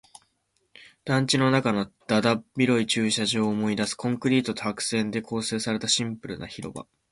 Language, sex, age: Japanese, male, 19-29